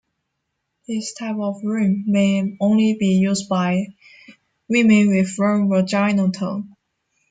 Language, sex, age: English, female, 19-29